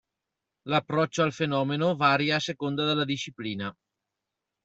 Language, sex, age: Italian, male, 30-39